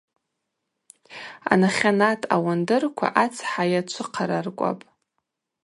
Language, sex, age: Abaza, female, 19-29